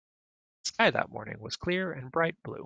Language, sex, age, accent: English, male, 40-49, United States English